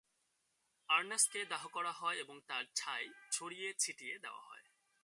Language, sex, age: Bengali, male, 19-29